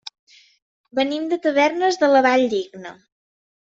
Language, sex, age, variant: Catalan, female, 19-29, Central